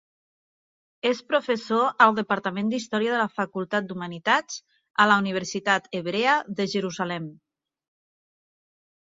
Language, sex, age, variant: Catalan, female, 30-39, Nord-Occidental